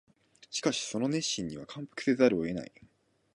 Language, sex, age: Japanese, male, 19-29